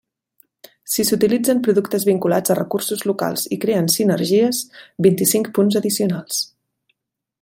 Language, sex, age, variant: Catalan, female, 30-39, Central